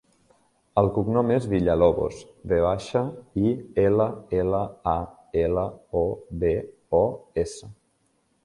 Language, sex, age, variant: Catalan, male, 19-29, Septentrional